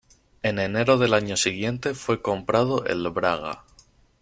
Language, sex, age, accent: Spanish, male, 19-29, España: Centro-Sur peninsular (Madrid, Toledo, Castilla-La Mancha)